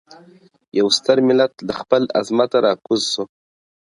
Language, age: Pashto, 30-39